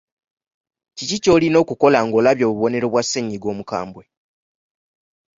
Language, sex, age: Ganda, male, 19-29